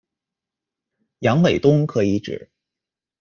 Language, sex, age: Chinese, male, 19-29